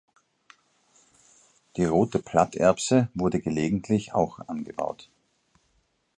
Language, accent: German, Österreichisches Deutsch